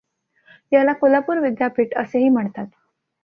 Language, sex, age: Marathi, female, under 19